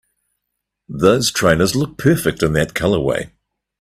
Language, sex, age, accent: English, male, 40-49, New Zealand English